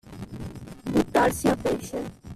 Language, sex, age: Italian, male, under 19